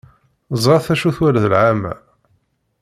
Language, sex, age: Kabyle, male, 50-59